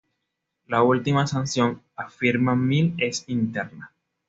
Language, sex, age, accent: Spanish, male, 19-29, Caribe: Cuba, Venezuela, Puerto Rico, República Dominicana, Panamá, Colombia caribeña, México caribeño, Costa del golfo de México